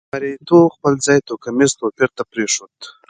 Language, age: Pashto, 19-29